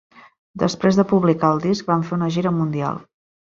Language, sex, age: Catalan, female, 40-49